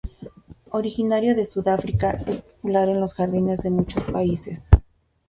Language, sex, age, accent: Spanish, female, 40-49, México